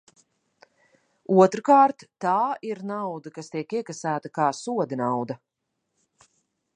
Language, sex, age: Latvian, female, 30-39